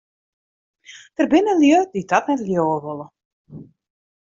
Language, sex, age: Western Frisian, female, 30-39